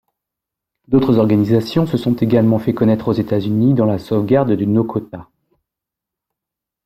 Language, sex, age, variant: French, male, 40-49, Français de métropole